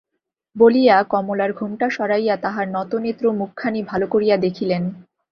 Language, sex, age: Bengali, female, 19-29